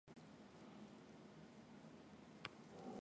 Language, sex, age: Japanese, male, under 19